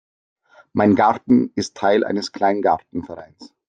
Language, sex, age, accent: German, male, 30-39, Österreichisches Deutsch